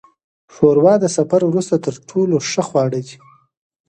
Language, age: Pashto, 19-29